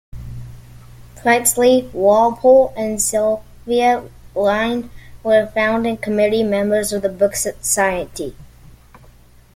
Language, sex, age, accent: English, male, under 19, Canadian English